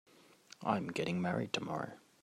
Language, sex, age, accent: English, male, 19-29, Australian English